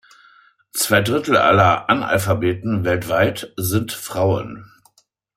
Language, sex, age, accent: German, male, 50-59, Deutschland Deutsch